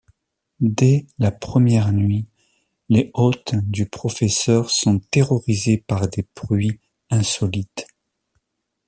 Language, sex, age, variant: French, male, 40-49, Français de métropole